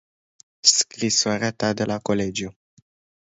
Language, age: Romanian, under 19